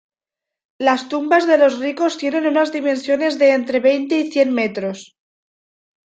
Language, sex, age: Spanish, female, 19-29